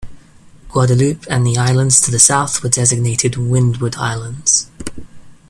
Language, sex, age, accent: English, male, 19-29, England English